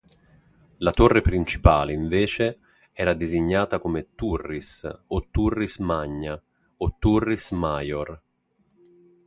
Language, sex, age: Italian, male, 40-49